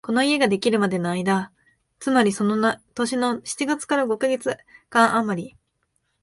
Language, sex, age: Japanese, female, 19-29